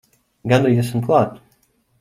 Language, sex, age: Latvian, male, 19-29